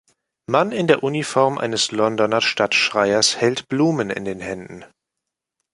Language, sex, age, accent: German, male, 19-29, Deutschland Deutsch